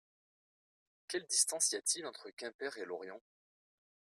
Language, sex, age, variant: French, male, 30-39, Français de métropole